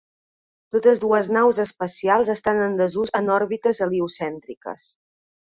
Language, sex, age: Catalan, female, 30-39